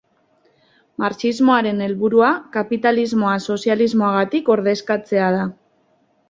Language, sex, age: Basque, female, 19-29